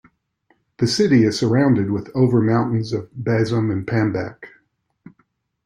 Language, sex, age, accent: English, male, 50-59, United States English